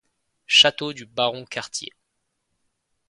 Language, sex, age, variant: French, male, 19-29, Français de métropole